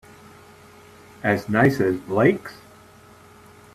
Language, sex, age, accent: English, male, 60-69, United States English